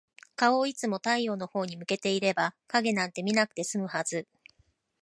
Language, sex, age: Japanese, female, 50-59